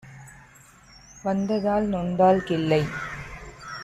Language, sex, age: Tamil, female, 19-29